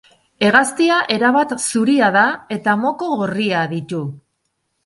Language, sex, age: Basque, female, 50-59